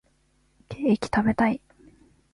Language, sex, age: Japanese, female, 19-29